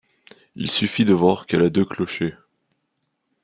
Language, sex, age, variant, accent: French, male, 19-29, Français d'Europe, Français de Suisse